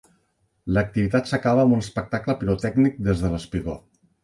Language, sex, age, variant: Catalan, male, 50-59, Central